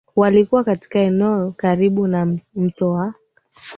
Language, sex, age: Swahili, female, 19-29